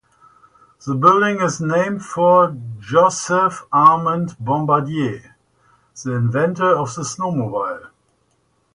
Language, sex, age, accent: English, male, 50-59, United States English